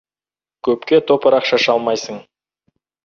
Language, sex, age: Kazakh, male, 19-29